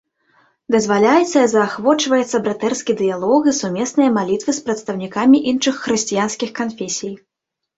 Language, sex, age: Belarusian, female, 19-29